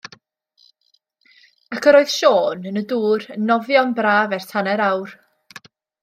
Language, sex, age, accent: Welsh, female, 19-29, Y Deyrnas Unedig Cymraeg